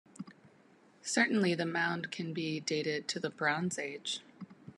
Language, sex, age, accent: English, female, 30-39, United States English